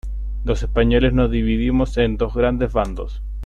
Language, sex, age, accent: Spanish, male, 30-39, Chileno: Chile, Cuyo